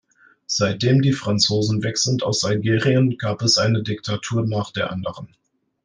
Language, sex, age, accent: German, male, 19-29, Deutschland Deutsch